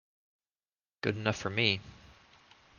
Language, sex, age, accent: English, male, 30-39, United States English